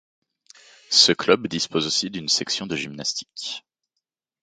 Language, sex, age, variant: French, male, 30-39, Français de métropole